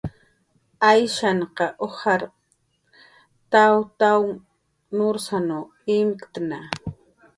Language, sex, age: Jaqaru, female, 40-49